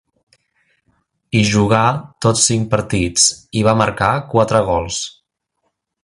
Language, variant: Catalan, Central